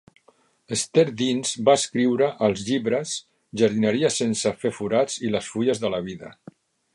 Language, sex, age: Catalan, male, 50-59